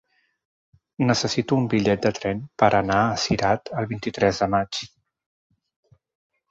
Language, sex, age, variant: Catalan, male, 40-49, Central